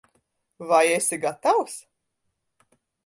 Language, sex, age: Latvian, female, 40-49